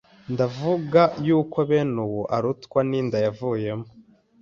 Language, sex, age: Kinyarwanda, male, 19-29